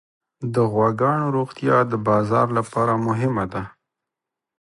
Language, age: Pashto, 30-39